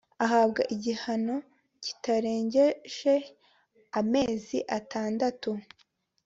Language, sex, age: Kinyarwanda, female, 19-29